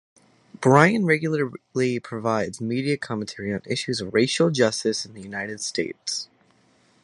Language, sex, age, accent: English, male, under 19, United States English